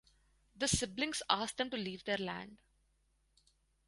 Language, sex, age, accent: English, female, 19-29, India and South Asia (India, Pakistan, Sri Lanka)